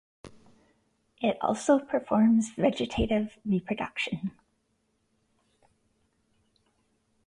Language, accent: English, United States English